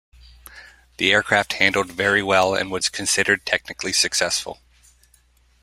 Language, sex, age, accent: English, male, 30-39, United States English